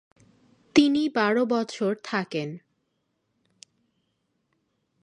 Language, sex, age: Bengali, female, 19-29